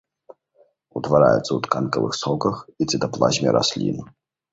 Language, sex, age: Belarusian, male, 19-29